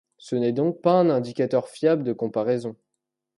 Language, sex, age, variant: French, male, under 19, Français de métropole